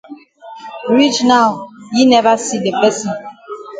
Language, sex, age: Cameroon Pidgin, female, 40-49